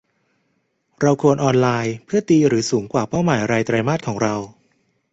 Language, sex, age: Thai, male, 30-39